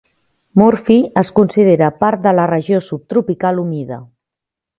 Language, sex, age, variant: Catalan, female, 40-49, Central